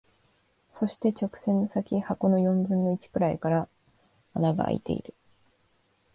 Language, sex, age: Japanese, female, 19-29